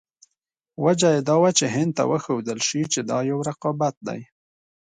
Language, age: Pashto, 30-39